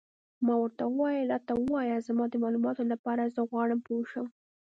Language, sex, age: Pashto, female, 19-29